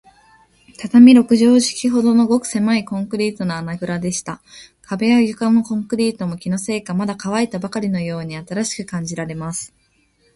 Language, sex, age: Japanese, female, 19-29